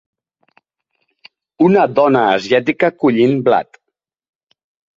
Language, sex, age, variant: Catalan, male, 30-39, Central